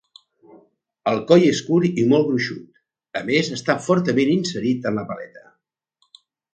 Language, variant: Catalan, Central